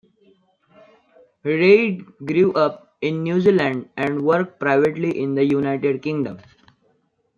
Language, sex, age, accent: English, male, under 19, India and South Asia (India, Pakistan, Sri Lanka)